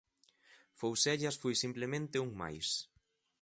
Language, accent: Galician, Atlántico (seseo e gheada)